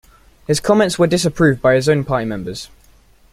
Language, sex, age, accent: English, male, under 19, England English